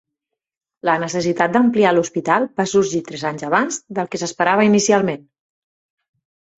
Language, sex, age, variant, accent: Catalan, female, 40-49, Central, Barcelonès